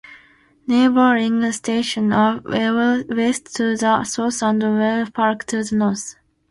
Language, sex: English, female